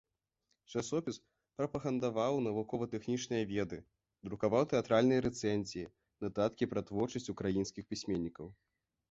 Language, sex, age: Belarusian, male, under 19